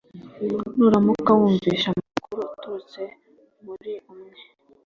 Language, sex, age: Kinyarwanda, female, 19-29